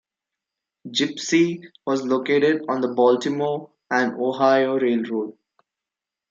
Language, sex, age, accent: English, male, 19-29, India and South Asia (India, Pakistan, Sri Lanka)